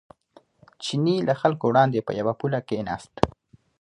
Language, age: Pashto, 19-29